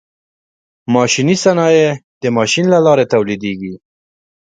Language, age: Pashto, 19-29